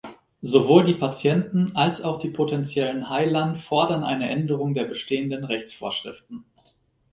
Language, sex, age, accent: German, male, 30-39, Deutschland Deutsch